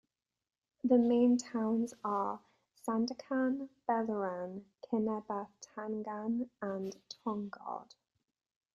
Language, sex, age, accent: English, female, 30-39, England English